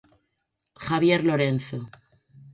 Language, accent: Galician, Normativo (estándar)